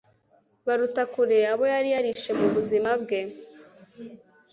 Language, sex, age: Kinyarwanda, female, under 19